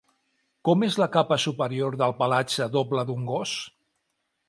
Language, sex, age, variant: Catalan, male, 40-49, Central